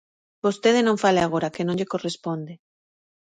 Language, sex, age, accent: Galician, female, 40-49, Oriental (común en zona oriental)